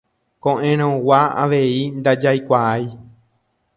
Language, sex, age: Guarani, male, 30-39